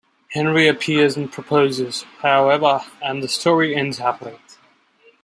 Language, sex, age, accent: English, male, 19-29, India and South Asia (India, Pakistan, Sri Lanka)